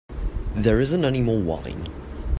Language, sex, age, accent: English, male, under 19, Singaporean English